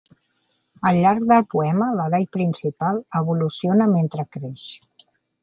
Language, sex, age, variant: Catalan, female, 50-59, Central